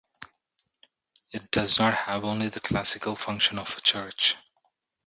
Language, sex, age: English, male, 30-39